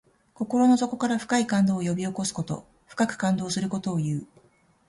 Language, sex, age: Japanese, female, 40-49